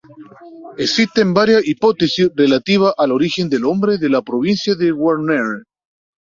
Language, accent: Spanish, Chileno: Chile, Cuyo